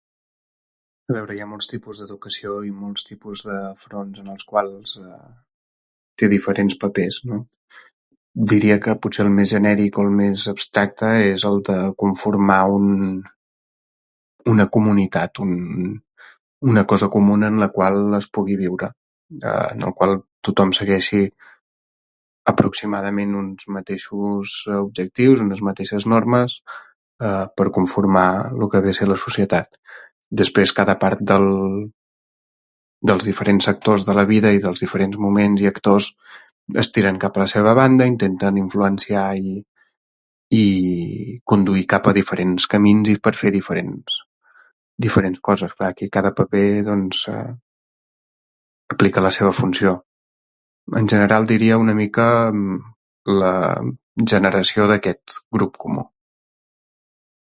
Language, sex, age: Catalan, male, 30-39